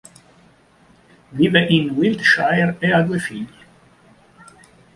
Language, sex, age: Italian, male, 50-59